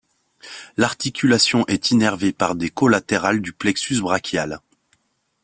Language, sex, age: French, male, 30-39